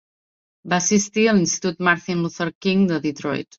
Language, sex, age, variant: Catalan, female, 30-39, Central